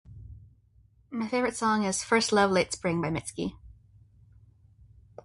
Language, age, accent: English, under 19, United States English